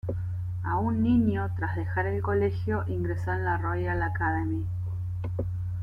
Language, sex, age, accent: Spanish, female, 40-49, Rioplatense: Argentina, Uruguay, este de Bolivia, Paraguay